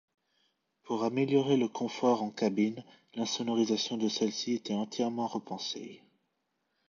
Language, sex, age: French, male, 19-29